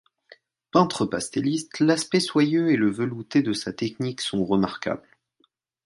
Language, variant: French, Français de métropole